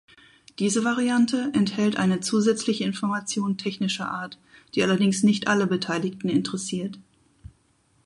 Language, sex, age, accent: German, female, 40-49, Deutschland Deutsch